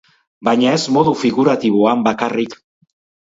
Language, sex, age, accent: Basque, male, 60-69, Mendebalekoa (Araba, Bizkaia, Gipuzkoako mendebaleko herri batzuk)